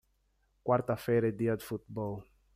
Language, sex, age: Portuguese, male, 30-39